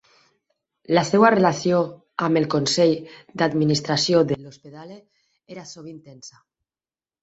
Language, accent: Catalan, Tortosí